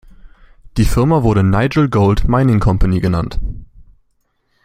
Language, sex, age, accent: German, male, 19-29, Deutschland Deutsch